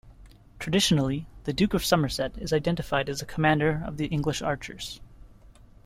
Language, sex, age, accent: English, male, 19-29, Canadian English